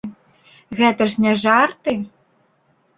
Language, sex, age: Belarusian, female, 19-29